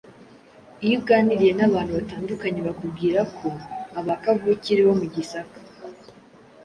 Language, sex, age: Kinyarwanda, female, under 19